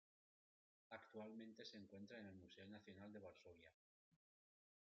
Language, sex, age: Spanish, male, 40-49